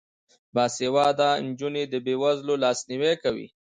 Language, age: Pashto, 40-49